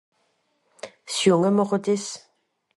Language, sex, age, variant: French, female, 30-39, Français de métropole